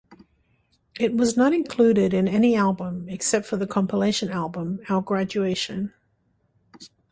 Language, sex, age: English, female, 60-69